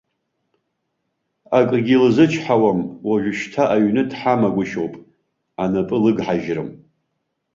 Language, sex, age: Abkhazian, male, 50-59